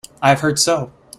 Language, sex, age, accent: English, male, 19-29, United States English